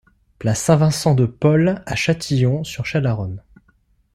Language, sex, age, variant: French, male, 19-29, Français de métropole